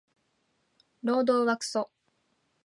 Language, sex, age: Japanese, female, 19-29